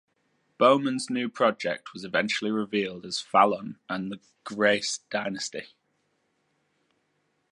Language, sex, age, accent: English, male, 19-29, England English